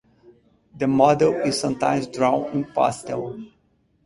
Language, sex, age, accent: English, male, 30-39, United States English